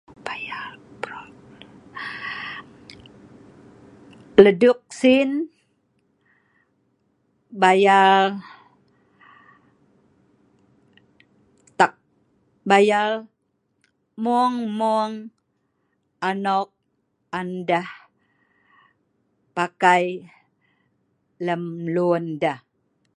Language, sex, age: Sa'ban, female, 50-59